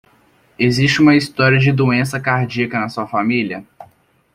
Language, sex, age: Portuguese, male, under 19